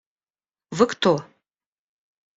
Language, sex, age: Russian, female, 40-49